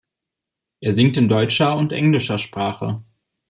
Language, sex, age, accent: German, male, 30-39, Deutschland Deutsch